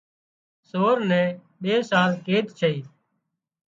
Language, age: Wadiyara Koli, 30-39